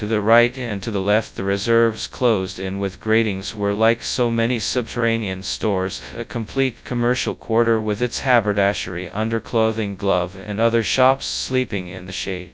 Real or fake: fake